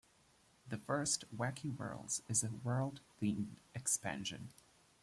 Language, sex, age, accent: English, male, 19-29, England English